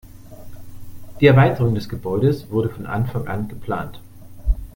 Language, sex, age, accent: German, male, 40-49, Deutschland Deutsch